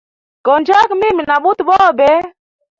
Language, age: Hemba, 30-39